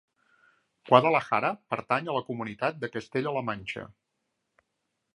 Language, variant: Catalan, Central